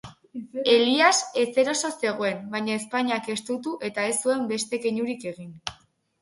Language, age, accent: Basque, under 19, Mendebalekoa (Araba, Bizkaia, Gipuzkoako mendebaleko herri batzuk)